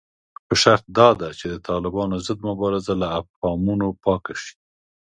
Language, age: Pashto, 60-69